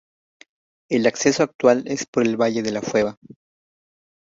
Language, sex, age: Spanish, male, under 19